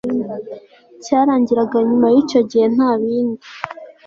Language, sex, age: Kinyarwanda, female, 19-29